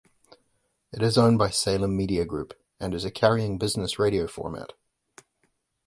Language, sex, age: English, male, 50-59